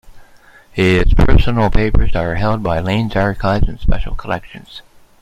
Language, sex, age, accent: English, male, 50-59, Canadian English